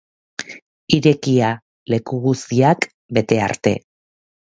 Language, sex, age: Basque, female, 40-49